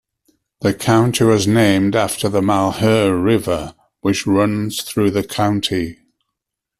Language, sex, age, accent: English, male, 70-79, England English